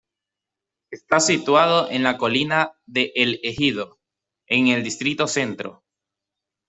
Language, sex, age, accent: Spanish, male, 19-29, Andino-Pacífico: Colombia, Perú, Ecuador, oeste de Bolivia y Venezuela andina